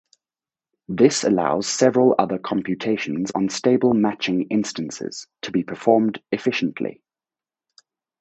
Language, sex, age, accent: English, male, 30-39, United States English